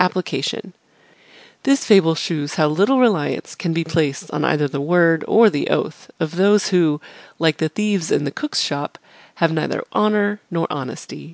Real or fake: real